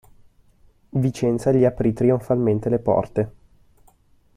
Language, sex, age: Italian, male, 19-29